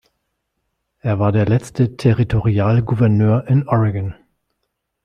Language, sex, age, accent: German, male, 40-49, Deutschland Deutsch